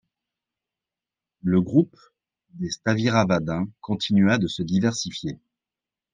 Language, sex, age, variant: French, male, 50-59, Français de métropole